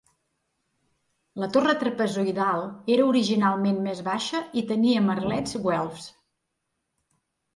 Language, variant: Catalan, Central